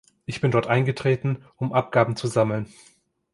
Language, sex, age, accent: German, male, 19-29, Deutschland Deutsch